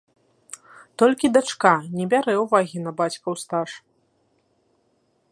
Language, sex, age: Belarusian, female, 19-29